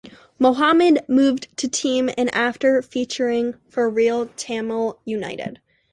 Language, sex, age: English, female, under 19